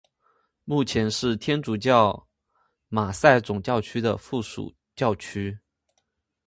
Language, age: Chinese, 19-29